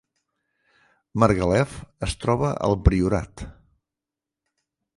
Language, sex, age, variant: Catalan, male, 60-69, Nord-Occidental